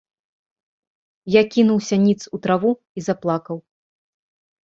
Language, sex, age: Belarusian, female, 30-39